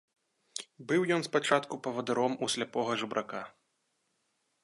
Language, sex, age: Belarusian, male, 19-29